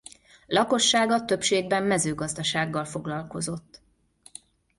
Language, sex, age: Hungarian, female, 40-49